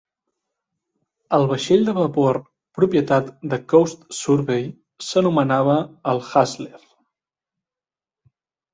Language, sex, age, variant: Catalan, male, 19-29, Central